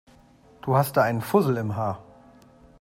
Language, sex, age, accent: German, male, 40-49, Deutschland Deutsch